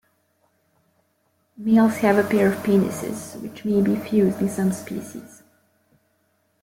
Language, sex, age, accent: English, female, 19-29, United States English